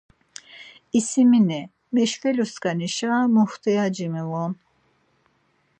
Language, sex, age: Laz, female, 50-59